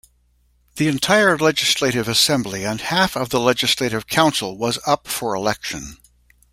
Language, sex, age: English, male, 60-69